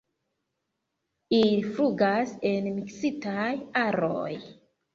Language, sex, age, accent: Esperanto, female, 19-29, Internacia